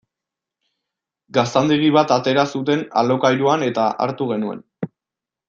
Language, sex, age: Basque, male, 19-29